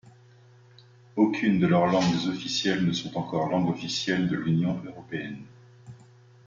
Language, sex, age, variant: French, male, 40-49, Français de métropole